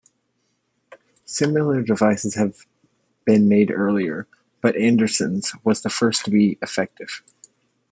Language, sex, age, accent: English, male, 19-29, United States English